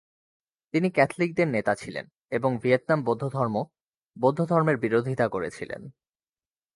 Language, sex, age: Bengali, male, 19-29